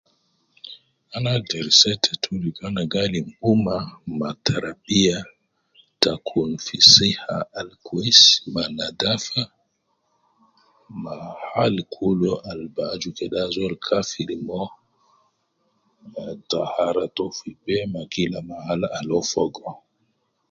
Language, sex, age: Nubi, male, 30-39